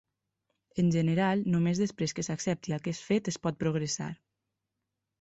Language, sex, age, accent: Catalan, female, 19-29, valencià